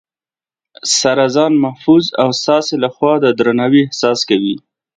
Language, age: Pashto, 30-39